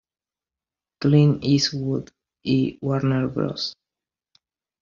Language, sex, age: Spanish, male, under 19